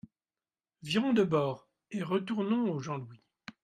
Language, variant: French, Français de métropole